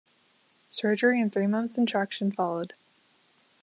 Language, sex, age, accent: English, female, under 19, United States English